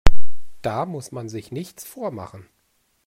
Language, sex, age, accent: German, male, 40-49, Deutschland Deutsch